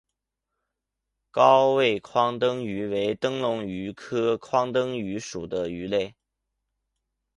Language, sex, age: Chinese, male, 19-29